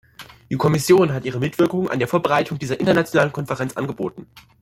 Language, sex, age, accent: German, male, under 19, Deutschland Deutsch